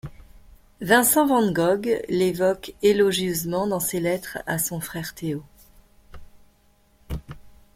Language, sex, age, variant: French, female, 40-49, Français de métropole